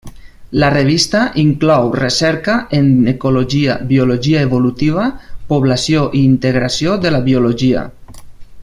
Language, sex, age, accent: Catalan, male, 30-39, valencià